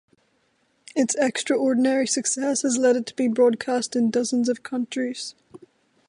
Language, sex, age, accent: English, female, under 19, Irish English